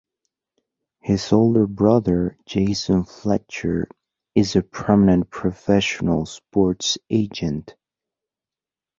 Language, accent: English, United States English